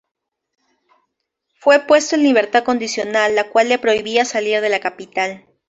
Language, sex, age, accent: Spanish, female, 19-29, Andino-Pacífico: Colombia, Perú, Ecuador, oeste de Bolivia y Venezuela andina